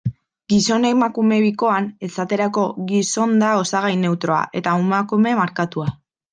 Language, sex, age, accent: Basque, female, 19-29, Mendebalekoa (Araba, Bizkaia, Gipuzkoako mendebaleko herri batzuk)